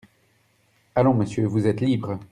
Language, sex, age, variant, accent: French, male, 30-39, Français d'Europe, Français de Belgique